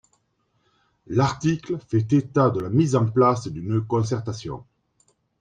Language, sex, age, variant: French, male, 40-49, Français de métropole